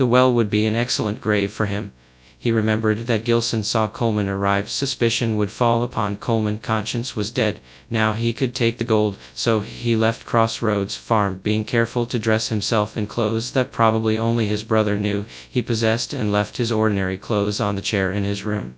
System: TTS, FastPitch